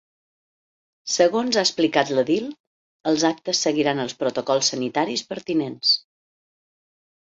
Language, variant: Catalan, Balear